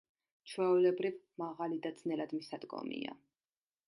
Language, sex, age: Georgian, female, 30-39